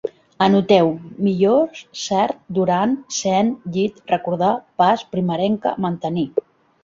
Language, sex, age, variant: Catalan, female, 50-59, Central